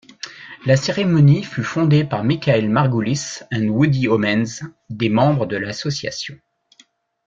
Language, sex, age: French, male, 60-69